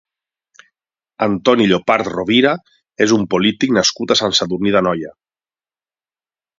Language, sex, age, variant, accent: Catalan, male, 40-49, Valencià septentrional, valencià